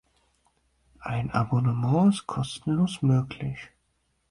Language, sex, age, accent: German, male, 19-29, Deutschland Deutsch